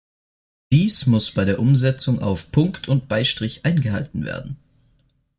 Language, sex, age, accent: German, male, 19-29, Österreichisches Deutsch